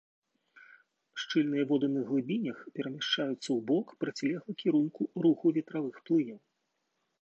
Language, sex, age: Belarusian, male, 40-49